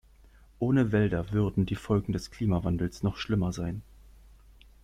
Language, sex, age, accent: German, male, 19-29, Deutschland Deutsch